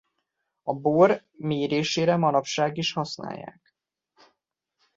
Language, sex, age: Hungarian, male, 30-39